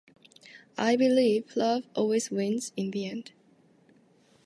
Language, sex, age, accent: English, female, 19-29, United States English